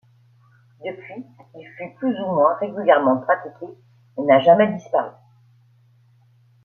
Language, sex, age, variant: French, female, 50-59, Français de métropole